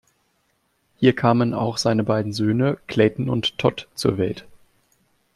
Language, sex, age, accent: German, male, 19-29, Deutschland Deutsch